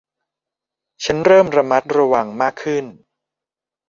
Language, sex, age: Thai, male, 19-29